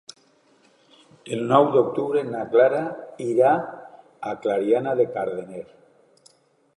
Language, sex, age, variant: Catalan, male, 50-59, Alacantí